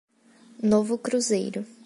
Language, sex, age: Portuguese, female, 19-29